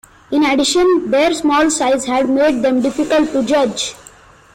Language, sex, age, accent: English, male, 30-39, United States English